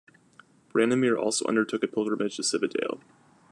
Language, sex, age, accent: English, male, 19-29, United States English